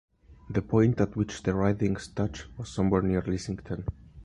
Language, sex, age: English, male, under 19